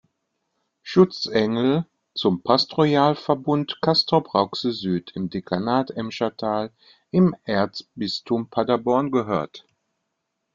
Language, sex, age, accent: German, male, 30-39, Deutschland Deutsch